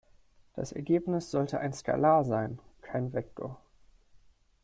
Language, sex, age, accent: German, male, 19-29, Deutschland Deutsch